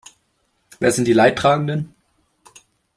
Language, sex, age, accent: German, male, 19-29, Deutschland Deutsch